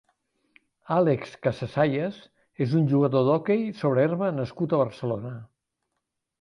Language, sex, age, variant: Catalan, male, 70-79, Central